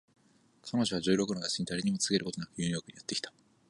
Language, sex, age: Japanese, male, 19-29